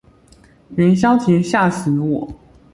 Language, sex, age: Chinese, male, under 19